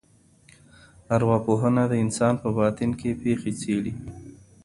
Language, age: Pashto, 30-39